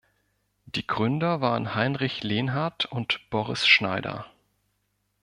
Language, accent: German, Deutschland Deutsch